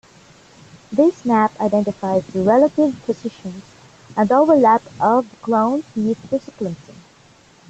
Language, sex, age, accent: English, female, 40-49, Filipino